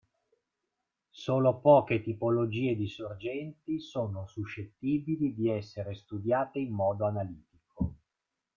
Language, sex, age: Italian, male, 50-59